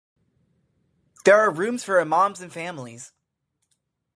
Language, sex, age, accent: English, male, under 19, United States English